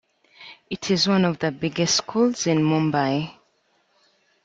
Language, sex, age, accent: English, female, 19-29, England English